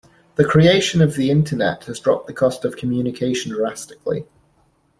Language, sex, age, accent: English, male, 19-29, England English